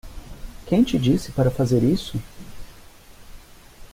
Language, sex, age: Portuguese, male, 30-39